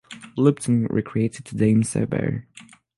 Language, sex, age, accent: English, male, under 19, french accent